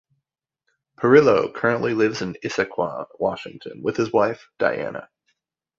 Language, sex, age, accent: English, male, 19-29, United States English